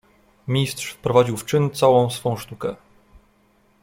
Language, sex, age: Polish, male, 19-29